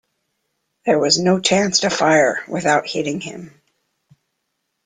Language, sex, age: English, female, 50-59